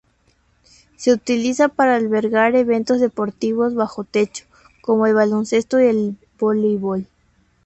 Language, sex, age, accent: Spanish, male, 19-29, México